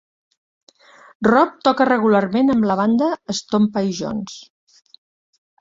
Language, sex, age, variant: Catalan, female, 70-79, Central